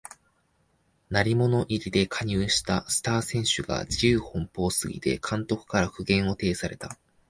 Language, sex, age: Japanese, male, 19-29